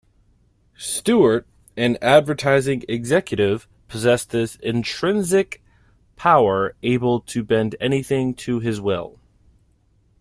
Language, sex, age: English, male, 19-29